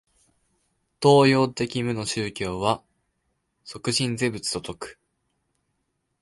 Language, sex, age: Japanese, male, 19-29